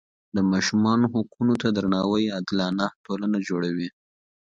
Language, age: Pashto, 19-29